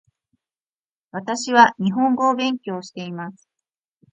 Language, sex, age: Japanese, female, 40-49